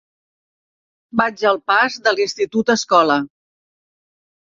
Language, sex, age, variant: Catalan, female, 60-69, Central